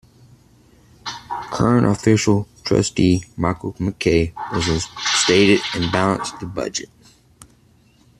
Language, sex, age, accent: English, male, 40-49, United States English